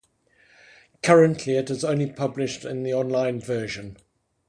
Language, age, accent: English, 60-69, Southern African (South Africa, Zimbabwe, Namibia)